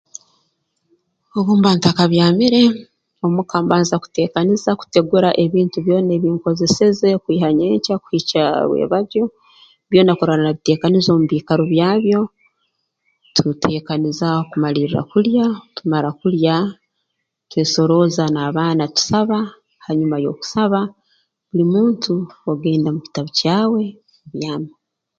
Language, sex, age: Tooro, female, 50-59